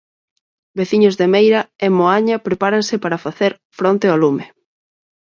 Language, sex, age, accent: Galician, female, 30-39, Normativo (estándar)